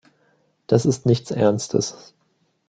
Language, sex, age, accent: German, male, 19-29, Deutschland Deutsch